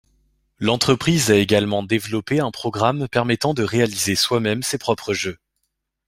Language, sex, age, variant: French, male, 19-29, Français de métropole